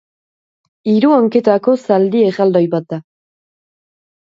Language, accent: Basque, Nafar-lapurtarra edo Zuberotarra (Lapurdi, Nafarroa Beherea, Zuberoa)